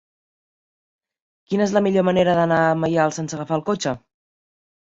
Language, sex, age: Catalan, female, 30-39